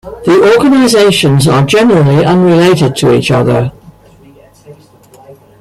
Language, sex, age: English, female, 70-79